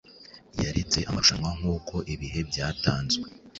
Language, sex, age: Kinyarwanda, male, 19-29